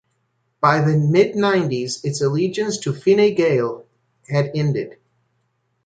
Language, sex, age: English, male, 40-49